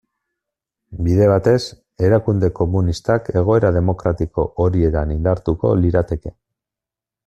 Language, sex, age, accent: Basque, male, 40-49, Mendebalekoa (Araba, Bizkaia, Gipuzkoako mendebaleko herri batzuk)